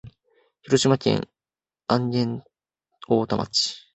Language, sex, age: Japanese, male, 19-29